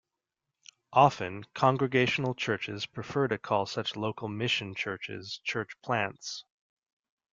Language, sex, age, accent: English, male, 30-39, United States English